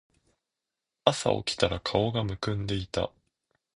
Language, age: Japanese, under 19